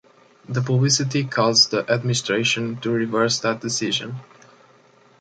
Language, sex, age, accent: English, male, 19-29, England English